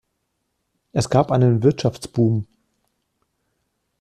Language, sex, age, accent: German, male, 50-59, Deutschland Deutsch